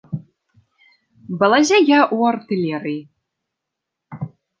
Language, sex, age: Belarusian, female, 19-29